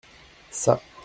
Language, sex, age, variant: French, male, 19-29, Français de métropole